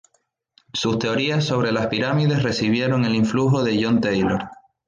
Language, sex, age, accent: Spanish, male, 19-29, España: Islas Canarias